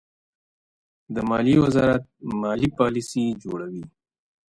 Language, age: Pashto, 30-39